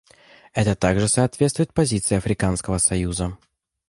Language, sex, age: Russian, male, 19-29